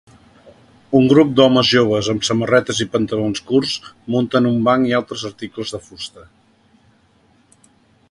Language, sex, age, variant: Catalan, male, 50-59, Central